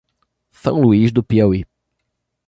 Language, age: Portuguese, 19-29